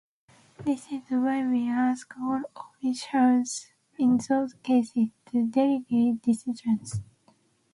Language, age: English, 19-29